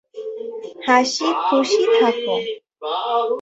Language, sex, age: Bengali, female, 19-29